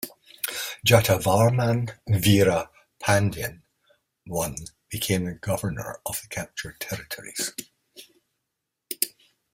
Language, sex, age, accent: English, male, 70-79, Scottish English